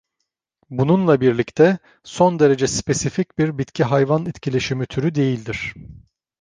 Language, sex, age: Turkish, male, 50-59